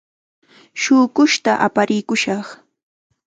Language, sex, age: Chiquián Ancash Quechua, female, 19-29